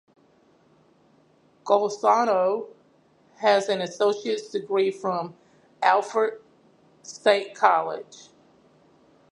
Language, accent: English, United States English